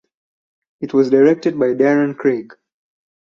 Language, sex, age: English, male, 19-29